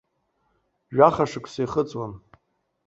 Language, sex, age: Abkhazian, male, 40-49